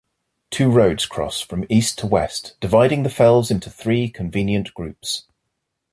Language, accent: English, England English